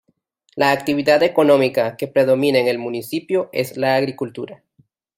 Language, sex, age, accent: Spanish, male, 19-29, Caribe: Cuba, Venezuela, Puerto Rico, República Dominicana, Panamá, Colombia caribeña, México caribeño, Costa del golfo de México